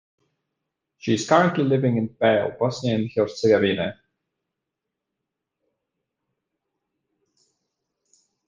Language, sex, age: English, male, 19-29